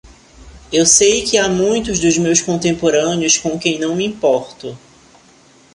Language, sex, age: Portuguese, male, 30-39